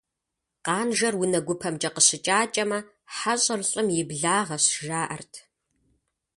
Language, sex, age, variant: Kabardian, female, 30-39, Адыгэбзэ (Къэбэрдей, Кирил, псоми зэдай)